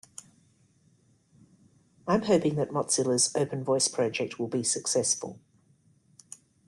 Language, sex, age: English, female, 50-59